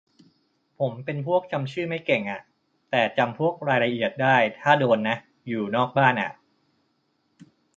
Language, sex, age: Thai, male, 30-39